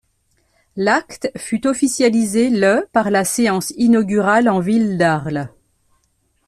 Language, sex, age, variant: French, female, 50-59, Français de métropole